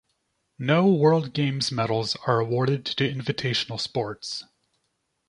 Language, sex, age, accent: English, male, 30-39, United States English